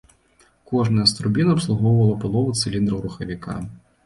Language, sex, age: Belarusian, male, 19-29